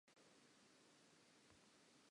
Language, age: English, 19-29